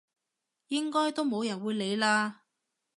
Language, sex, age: Cantonese, female, 30-39